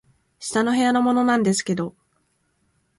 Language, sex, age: Japanese, female, 19-29